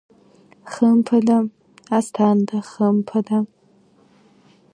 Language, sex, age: Abkhazian, female, under 19